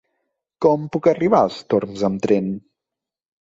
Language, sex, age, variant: Catalan, male, 19-29, Central